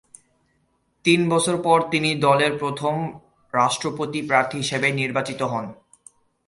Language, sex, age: Bengali, male, 19-29